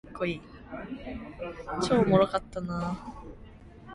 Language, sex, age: Korean, female, 19-29